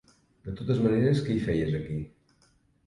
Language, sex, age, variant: Catalan, male, 50-59, Septentrional